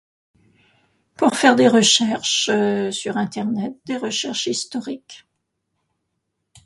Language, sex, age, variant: French, female, 70-79, Français de métropole